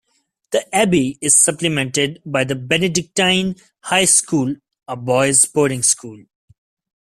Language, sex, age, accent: English, male, 19-29, India and South Asia (India, Pakistan, Sri Lanka)